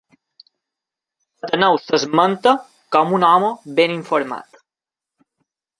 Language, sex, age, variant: Catalan, male, 19-29, Balear